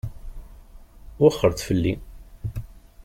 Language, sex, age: Kabyle, male, 40-49